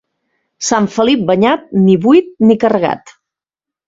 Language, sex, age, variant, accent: Catalan, female, 40-49, Central, Català central